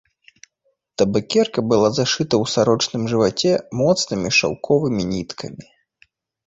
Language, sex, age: Belarusian, male, 19-29